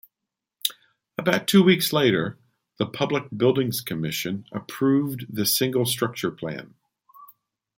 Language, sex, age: English, male, 50-59